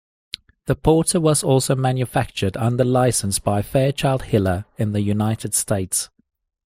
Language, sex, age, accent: English, male, 30-39, Southern African (South Africa, Zimbabwe, Namibia)